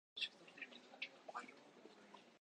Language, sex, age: Adamawa Fulfulde, female, under 19